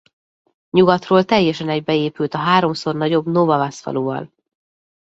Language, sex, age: Hungarian, female, 30-39